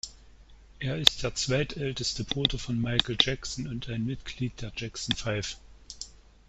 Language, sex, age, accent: German, male, 50-59, Deutschland Deutsch